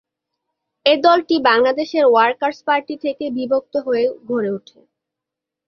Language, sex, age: Bengali, female, 19-29